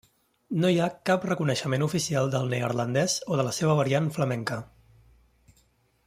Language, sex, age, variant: Catalan, male, 30-39, Central